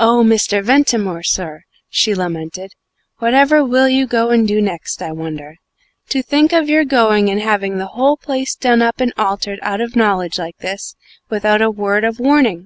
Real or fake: real